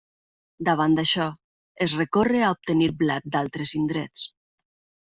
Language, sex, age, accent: Catalan, female, 40-49, valencià